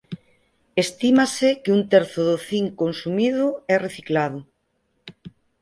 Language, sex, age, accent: Galician, female, 50-59, Central (sen gheada)